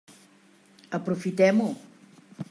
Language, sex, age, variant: Catalan, female, 70-79, Central